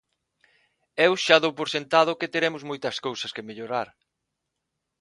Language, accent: Galician, Normativo (estándar); Neofalante